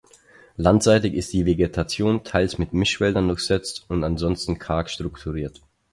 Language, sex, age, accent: German, male, 19-29, Österreichisches Deutsch